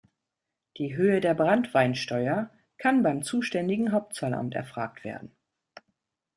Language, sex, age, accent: German, female, 40-49, Deutschland Deutsch